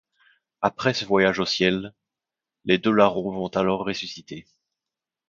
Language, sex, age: French, male, 30-39